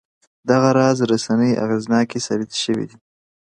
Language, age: Pashto, under 19